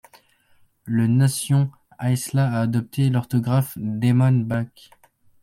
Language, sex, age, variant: French, male, under 19, Français de métropole